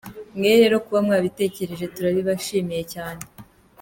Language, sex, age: Kinyarwanda, female, under 19